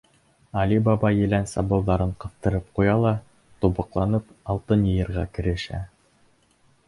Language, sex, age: Bashkir, male, 19-29